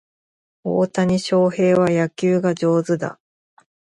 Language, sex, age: Japanese, female, 30-39